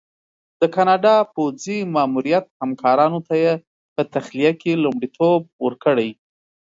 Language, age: Pashto, 30-39